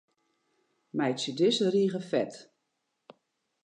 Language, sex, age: Western Frisian, female, 60-69